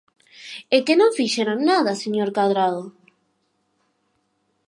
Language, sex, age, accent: Galician, female, 19-29, Normativo (estándar)